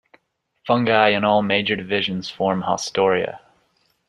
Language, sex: English, male